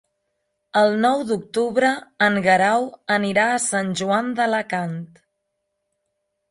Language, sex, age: Catalan, female, 30-39